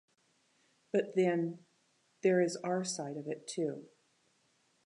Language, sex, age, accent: English, female, 60-69, United States English